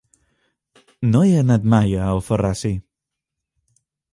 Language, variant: Catalan, Septentrional